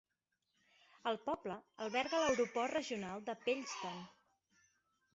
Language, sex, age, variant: Catalan, female, 30-39, Central